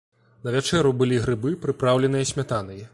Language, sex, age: Belarusian, male, 19-29